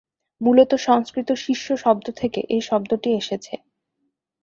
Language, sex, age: Bengali, female, under 19